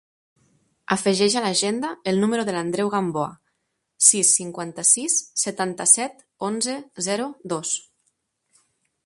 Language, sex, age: Catalan, female, 30-39